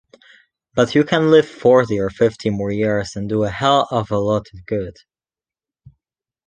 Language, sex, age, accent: English, male, 19-29, Welsh English